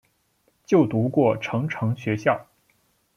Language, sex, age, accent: Chinese, male, 19-29, 出生地：山东省